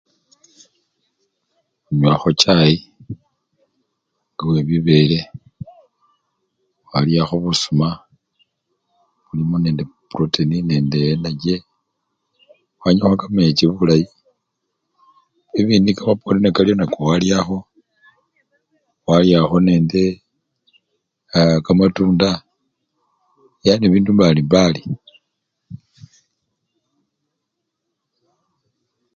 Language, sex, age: Luyia, male, 60-69